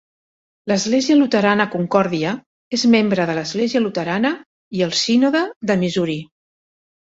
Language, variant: Catalan, Central